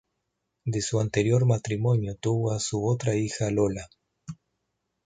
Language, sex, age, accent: Spanish, male, 50-59, Rioplatense: Argentina, Uruguay, este de Bolivia, Paraguay